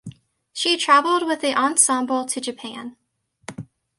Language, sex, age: English, female, under 19